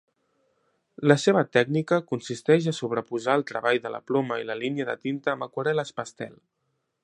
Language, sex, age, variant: Catalan, male, under 19, Central